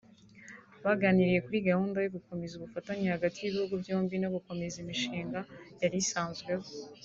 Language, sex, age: Kinyarwanda, female, 19-29